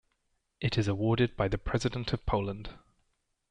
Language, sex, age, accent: English, male, 19-29, England English